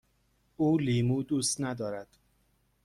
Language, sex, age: Persian, male, 19-29